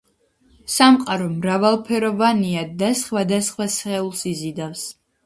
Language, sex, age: Georgian, female, under 19